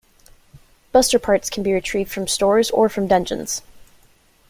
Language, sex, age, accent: English, female, 19-29, United States English